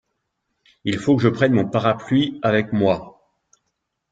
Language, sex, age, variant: French, male, 40-49, Français de métropole